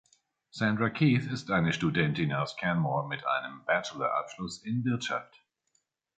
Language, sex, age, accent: German, male, 50-59, Deutschland Deutsch